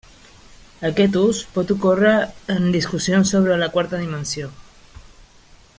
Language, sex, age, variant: Catalan, female, 30-39, Central